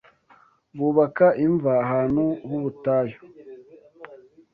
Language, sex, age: Kinyarwanda, male, 19-29